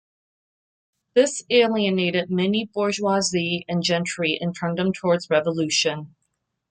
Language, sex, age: English, female, 40-49